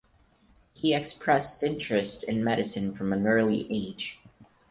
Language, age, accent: English, under 19, United States English